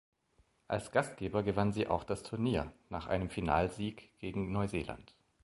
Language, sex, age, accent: German, male, 30-39, Deutschland Deutsch